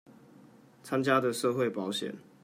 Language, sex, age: Chinese, male, 19-29